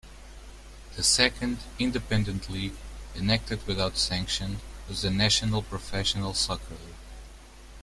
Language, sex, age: English, male, 19-29